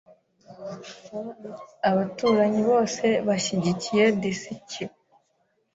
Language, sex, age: Kinyarwanda, female, 19-29